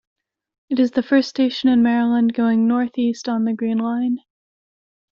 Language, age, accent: English, 19-29, United States English